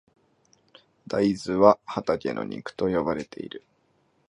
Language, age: Japanese, 19-29